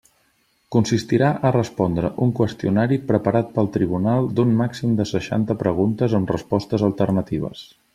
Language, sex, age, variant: Catalan, male, 30-39, Central